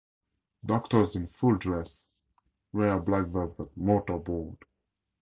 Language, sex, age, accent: English, male, 30-39, Southern African (South Africa, Zimbabwe, Namibia)